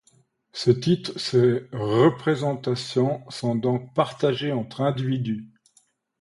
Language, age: French, 50-59